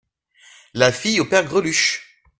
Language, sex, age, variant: French, male, 19-29, Français de métropole